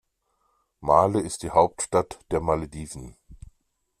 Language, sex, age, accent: German, male, 40-49, Deutschland Deutsch